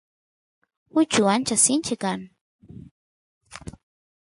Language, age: Santiago del Estero Quichua, 30-39